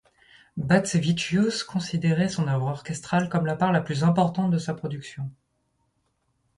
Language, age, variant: French, 30-39, Français de métropole